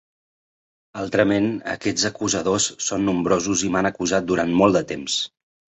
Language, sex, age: Catalan, male, 40-49